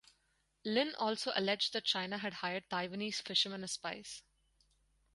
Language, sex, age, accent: English, female, 19-29, India and South Asia (India, Pakistan, Sri Lanka)